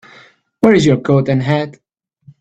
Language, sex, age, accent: English, male, 30-39, United States English